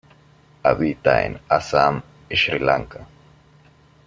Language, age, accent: Spanish, 19-29, América central